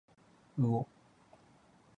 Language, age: Japanese, 30-39